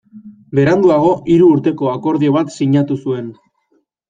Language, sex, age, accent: Basque, male, 19-29, Erdialdekoa edo Nafarra (Gipuzkoa, Nafarroa)